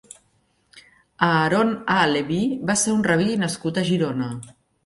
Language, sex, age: Catalan, female, 50-59